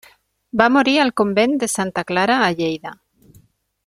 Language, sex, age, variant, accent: Catalan, female, 40-49, Nord-Occidental, Tortosí